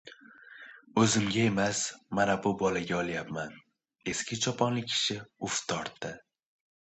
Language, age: Uzbek, 19-29